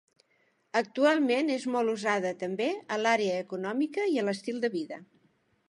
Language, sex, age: Catalan, female, 70-79